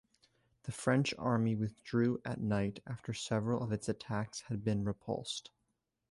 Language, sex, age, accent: English, male, under 19, United States English